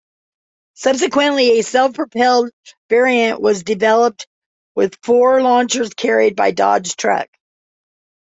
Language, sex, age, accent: English, male, 50-59, United States English